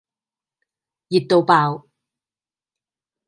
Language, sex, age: Cantonese, female, 40-49